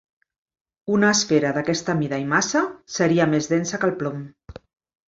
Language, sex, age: Catalan, female, 50-59